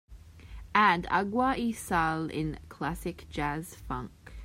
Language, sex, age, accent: English, female, 19-29, Australian English